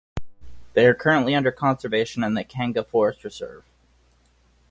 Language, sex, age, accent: English, male, 30-39, United States English